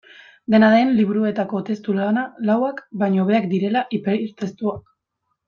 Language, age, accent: Basque, 19-29, Mendebalekoa (Araba, Bizkaia, Gipuzkoako mendebaleko herri batzuk)